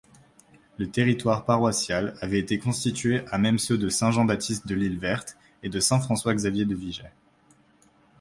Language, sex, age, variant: French, male, 19-29, Français de métropole